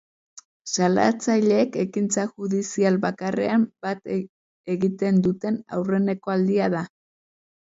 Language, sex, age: Basque, female, 30-39